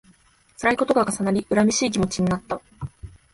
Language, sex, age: Japanese, female, 19-29